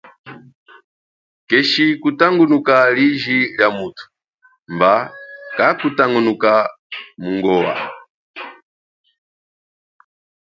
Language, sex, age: Chokwe, male, 40-49